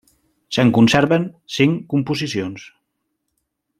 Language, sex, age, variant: Catalan, male, 40-49, Central